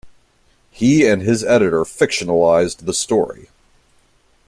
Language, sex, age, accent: English, male, 30-39, United States English